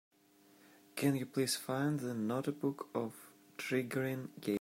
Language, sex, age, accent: English, male, 19-29, England English